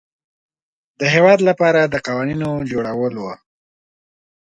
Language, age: Pashto, 19-29